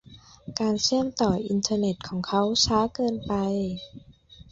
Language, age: Thai, 19-29